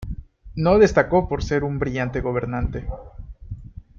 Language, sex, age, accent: Spanish, male, 19-29, México